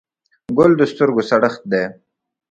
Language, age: Pashto, 19-29